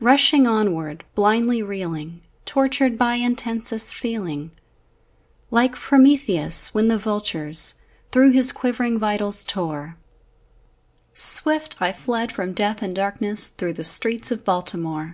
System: none